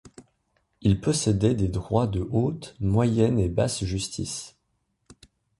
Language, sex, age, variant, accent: French, male, 19-29, Français d'Europe, Français de Suisse